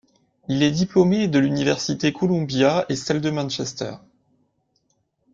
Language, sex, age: French, male, 19-29